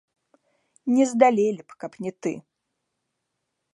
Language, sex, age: Belarusian, female, 19-29